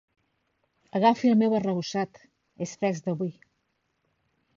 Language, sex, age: Catalan, female, 50-59